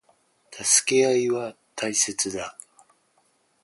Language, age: Japanese, 50-59